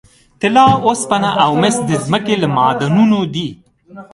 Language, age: Pashto, 30-39